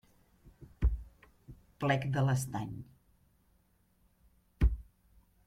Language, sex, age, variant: Catalan, female, 50-59, Central